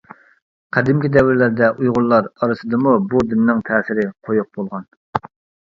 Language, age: Uyghur, 30-39